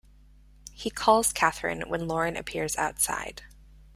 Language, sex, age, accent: English, female, 30-39, United States English